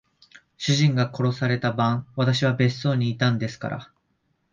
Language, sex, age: Japanese, male, 19-29